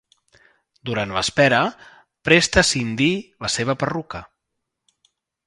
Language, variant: Catalan, Central